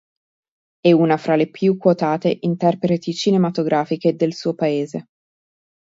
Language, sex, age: Italian, female, 30-39